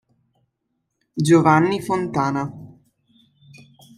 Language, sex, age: Italian, female, 19-29